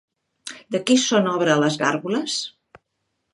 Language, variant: Catalan, Central